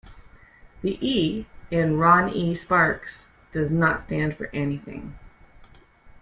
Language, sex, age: English, female, 40-49